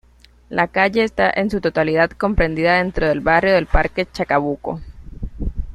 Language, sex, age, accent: Spanish, female, 19-29, Caribe: Cuba, Venezuela, Puerto Rico, República Dominicana, Panamá, Colombia caribeña, México caribeño, Costa del golfo de México